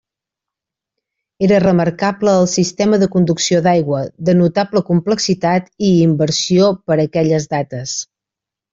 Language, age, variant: Catalan, 40-49, Central